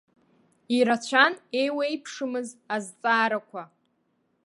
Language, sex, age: Abkhazian, female, under 19